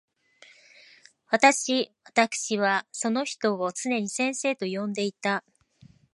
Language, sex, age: Japanese, female, 50-59